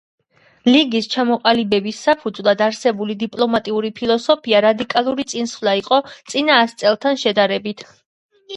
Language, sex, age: Georgian, male, 30-39